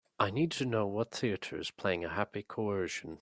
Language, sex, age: English, male, 19-29